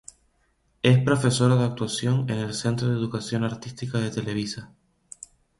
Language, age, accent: Spanish, 19-29, España: Islas Canarias